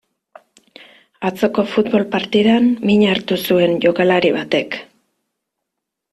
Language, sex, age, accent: Basque, female, 19-29, Mendebalekoa (Araba, Bizkaia, Gipuzkoako mendebaleko herri batzuk)